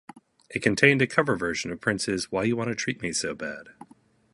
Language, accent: English, United States English